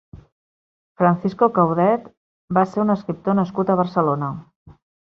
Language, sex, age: Catalan, female, 40-49